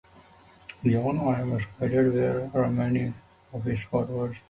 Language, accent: English, India and South Asia (India, Pakistan, Sri Lanka)